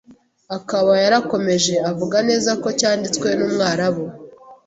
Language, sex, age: Kinyarwanda, female, 19-29